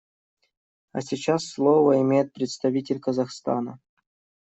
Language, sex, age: Russian, male, 19-29